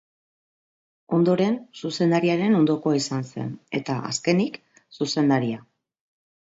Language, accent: Basque, Mendebalekoa (Araba, Bizkaia, Gipuzkoako mendebaleko herri batzuk)